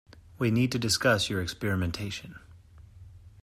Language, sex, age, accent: English, male, 30-39, United States English